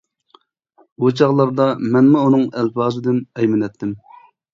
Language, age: Uyghur, 19-29